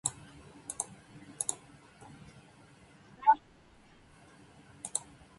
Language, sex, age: Japanese, female, 40-49